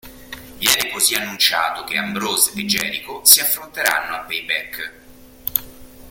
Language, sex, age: Italian, male, 40-49